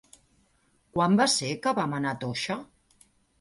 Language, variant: Catalan, Central